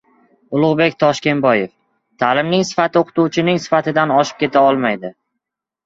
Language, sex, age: Uzbek, male, 19-29